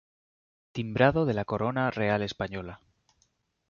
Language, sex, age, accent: Spanish, male, 30-39, España: Norte peninsular (Asturias, Castilla y León, Cantabria, País Vasco, Navarra, Aragón, La Rioja, Guadalajara, Cuenca)